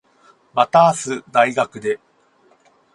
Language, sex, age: Japanese, male, 40-49